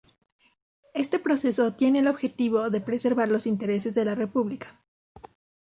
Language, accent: Spanish, México